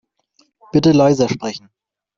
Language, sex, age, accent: German, male, 30-39, Deutschland Deutsch